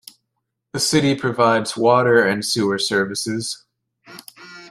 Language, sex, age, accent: English, male, 19-29, United States English